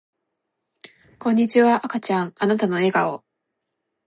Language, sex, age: Japanese, female, 19-29